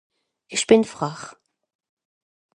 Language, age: Swiss German, 50-59